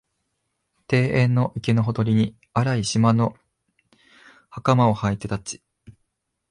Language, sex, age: Japanese, male, 19-29